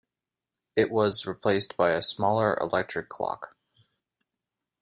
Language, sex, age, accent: English, male, 30-39, United States English